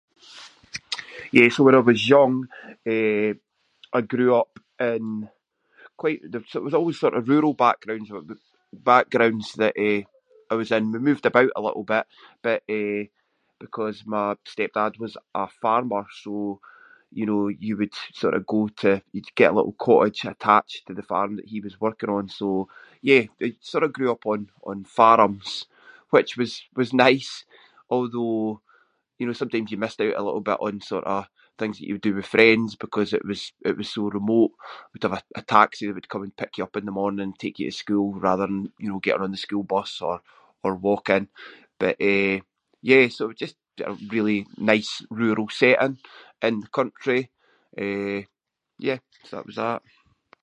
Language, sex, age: Scots, male, 40-49